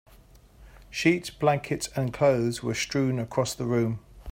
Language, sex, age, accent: English, male, 50-59, England English